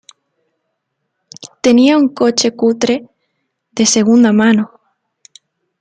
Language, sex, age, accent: Spanish, female, 19-29, España: Sur peninsular (Andalucia, Extremadura, Murcia)